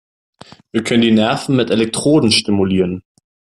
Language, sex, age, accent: German, male, 19-29, Deutschland Deutsch